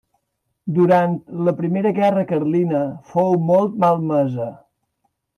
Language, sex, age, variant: Catalan, male, 60-69, Balear